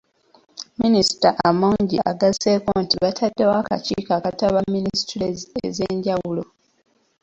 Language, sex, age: Ganda, female, 19-29